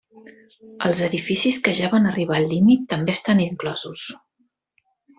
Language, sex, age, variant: Catalan, female, 50-59, Central